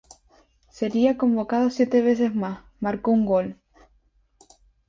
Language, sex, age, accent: Spanish, female, 19-29, España: Islas Canarias